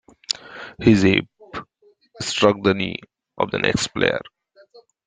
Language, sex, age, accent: English, male, 30-39, England English